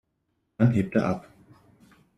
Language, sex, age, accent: German, male, under 19, Deutschland Deutsch